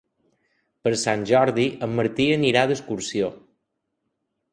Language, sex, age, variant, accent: Catalan, male, 30-39, Balear, mallorquí